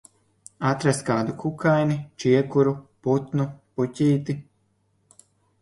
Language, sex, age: Latvian, male, 19-29